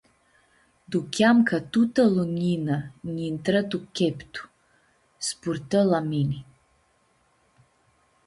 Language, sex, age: Aromanian, female, 30-39